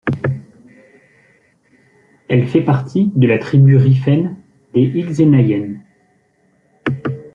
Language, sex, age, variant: French, male, 30-39, Français de métropole